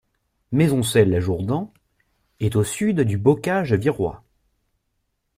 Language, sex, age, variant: French, male, 19-29, Français de métropole